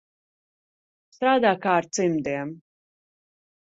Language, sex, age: Latvian, female, 19-29